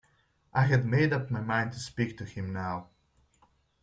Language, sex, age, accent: English, male, 19-29, United States English